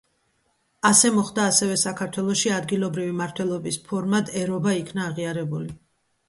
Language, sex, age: Georgian, female, 50-59